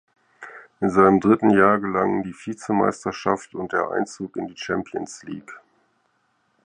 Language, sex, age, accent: German, male, 50-59, Deutschland Deutsch